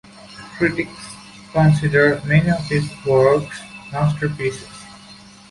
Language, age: English, 19-29